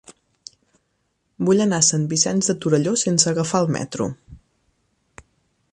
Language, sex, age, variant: Catalan, female, 30-39, Central